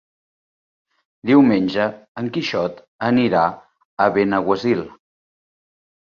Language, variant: Catalan, Central